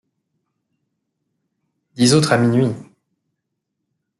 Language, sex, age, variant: French, male, 19-29, Français de métropole